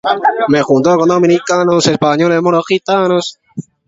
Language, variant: Catalan, Alacantí